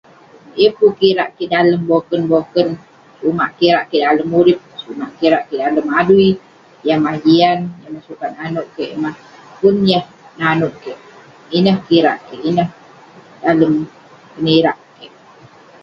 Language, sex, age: Western Penan, female, 30-39